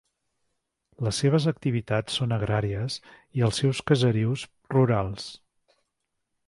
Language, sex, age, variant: Catalan, male, 50-59, Central